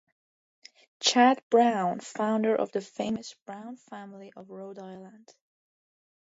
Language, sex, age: English, female, under 19